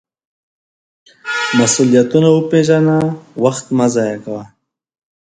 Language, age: Pashto, 19-29